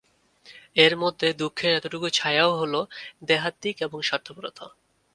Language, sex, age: Bengali, male, 19-29